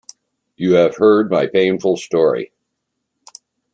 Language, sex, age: English, male, 60-69